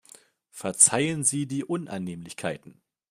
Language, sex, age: German, male, 19-29